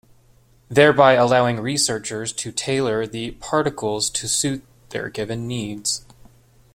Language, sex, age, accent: English, male, 30-39, United States English